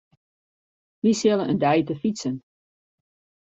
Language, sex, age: Western Frisian, female, 50-59